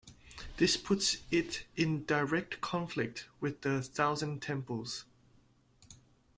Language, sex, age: English, male, 19-29